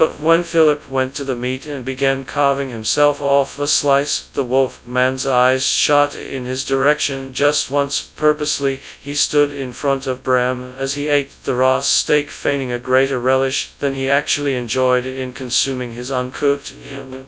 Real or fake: fake